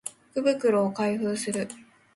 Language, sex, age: Japanese, female, 19-29